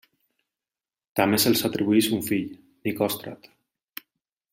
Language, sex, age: Catalan, male, 30-39